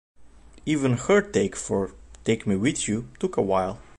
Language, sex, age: English, male, 19-29